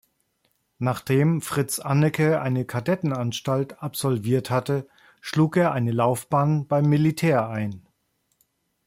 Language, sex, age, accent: German, male, 50-59, Deutschland Deutsch